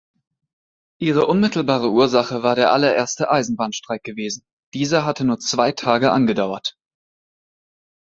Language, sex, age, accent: German, male, 19-29, Deutschland Deutsch